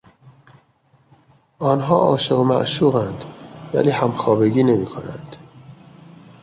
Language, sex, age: Persian, male, 30-39